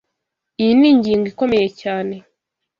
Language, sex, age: Kinyarwanda, female, 19-29